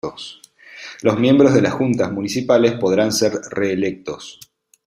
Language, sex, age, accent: Spanish, male, 40-49, Rioplatense: Argentina, Uruguay, este de Bolivia, Paraguay